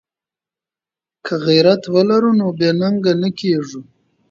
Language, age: Pashto, 30-39